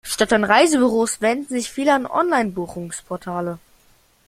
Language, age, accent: German, 19-29, Deutschland Deutsch